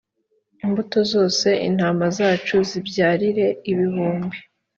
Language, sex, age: Kinyarwanda, female, 19-29